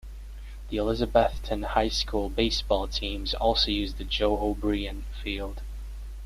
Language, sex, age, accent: English, male, under 19, Canadian English